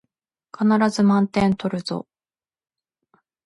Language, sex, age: Japanese, female, 19-29